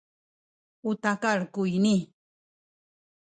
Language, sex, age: Sakizaya, female, 70-79